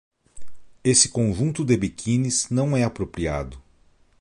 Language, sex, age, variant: Portuguese, male, 30-39, Portuguese (Brasil)